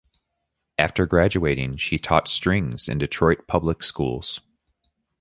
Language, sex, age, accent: English, male, 30-39, United States English